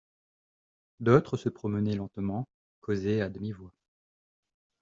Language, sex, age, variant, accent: French, male, 30-39, Français des départements et régions d'outre-mer, Français de La Réunion